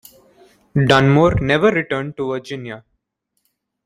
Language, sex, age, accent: English, male, under 19, India and South Asia (India, Pakistan, Sri Lanka)